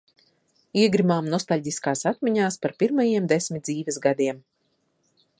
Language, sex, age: Latvian, female, 30-39